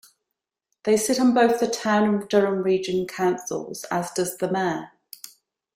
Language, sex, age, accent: English, female, 40-49, England English